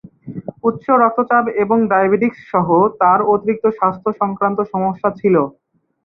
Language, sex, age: Bengali, male, 19-29